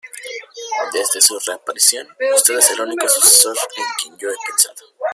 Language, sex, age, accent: Spanish, male, under 19, España: Centro-Sur peninsular (Madrid, Toledo, Castilla-La Mancha)